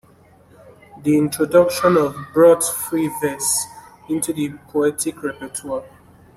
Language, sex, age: English, male, 19-29